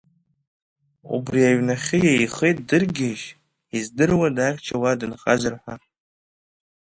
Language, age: Abkhazian, under 19